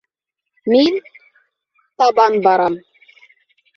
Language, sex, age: Bashkir, female, 30-39